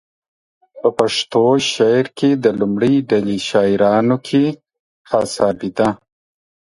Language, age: Pashto, 30-39